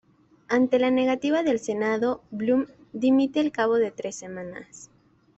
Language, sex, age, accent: Spanish, female, 19-29, México